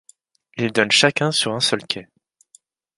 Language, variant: French, Français de métropole